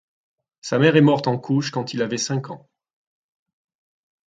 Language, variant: French, Français de métropole